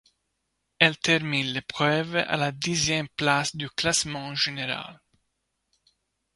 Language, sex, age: French, male, 19-29